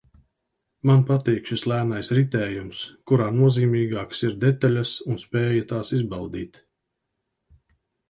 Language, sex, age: Latvian, male, 50-59